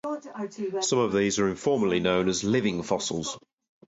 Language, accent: English, England English